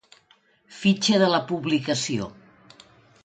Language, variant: Catalan, Nord-Occidental